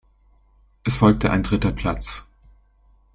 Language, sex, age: German, male, 19-29